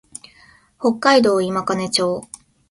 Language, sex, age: Japanese, female, 19-29